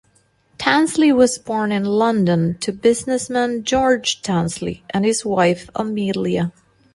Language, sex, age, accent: English, female, 30-39, United States English